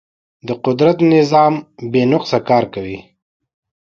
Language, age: Pashto, 19-29